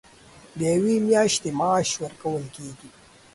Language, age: Pashto, under 19